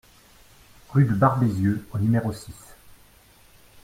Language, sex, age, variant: French, male, 40-49, Français de métropole